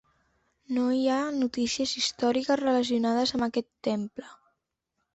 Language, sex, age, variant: Catalan, female, under 19, Central